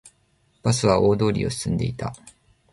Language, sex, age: Japanese, male, 19-29